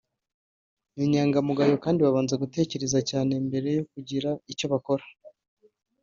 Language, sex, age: Kinyarwanda, male, 30-39